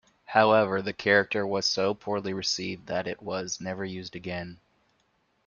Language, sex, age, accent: English, male, 19-29, United States English